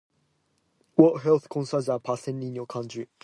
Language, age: English, 19-29